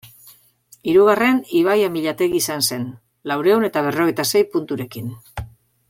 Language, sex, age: Basque, female, 60-69